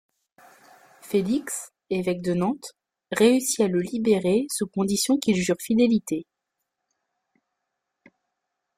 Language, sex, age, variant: French, female, 30-39, Français de métropole